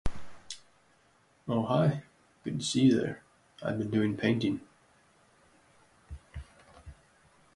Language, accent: English, United States English